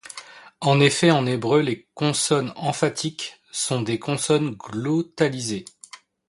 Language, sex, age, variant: French, male, 30-39, Français de métropole